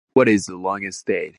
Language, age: English, 19-29